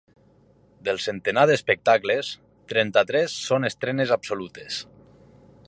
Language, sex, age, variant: Catalan, male, 30-39, Nord-Occidental